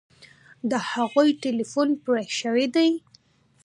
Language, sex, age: Pashto, female, 19-29